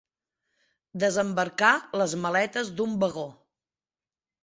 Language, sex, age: Catalan, female, 40-49